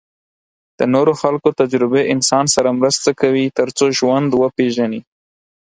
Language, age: Pashto, 19-29